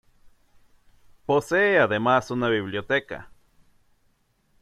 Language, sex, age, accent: Spanish, male, 30-39, México